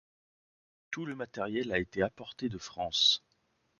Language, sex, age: French, male, 40-49